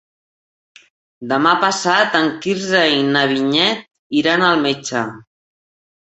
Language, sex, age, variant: Catalan, female, 50-59, Central